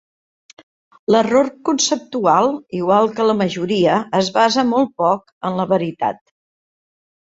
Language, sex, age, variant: Catalan, female, 60-69, Central